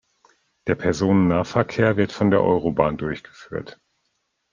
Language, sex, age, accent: German, male, 40-49, Deutschland Deutsch